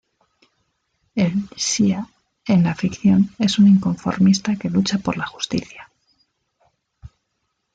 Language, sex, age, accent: Spanish, female, 40-49, España: Norte peninsular (Asturias, Castilla y León, Cantabria, País Vasco, Navarra, Aragón, La Rioja, Guadalajara, Cuenca)